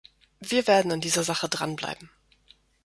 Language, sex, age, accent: German, female, 30-39, Deutschland Deutsch